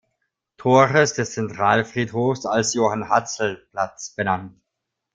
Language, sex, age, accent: German, male, 30-39, Österreichisches Deutsch